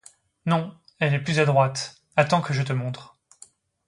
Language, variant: French, Français de métropole